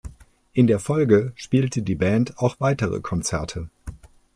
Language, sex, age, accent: German, male, 50-59, Deutschland Deutsch